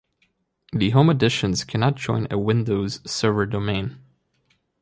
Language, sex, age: English, male, 19-29